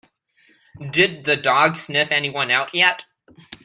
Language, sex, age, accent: English, male, under 19, Canadian English